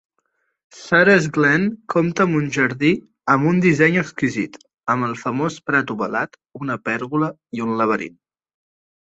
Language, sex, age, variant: Catalan, male, 19-29, Central